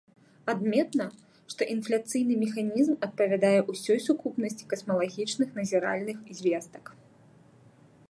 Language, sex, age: Belarusian, female, 30-39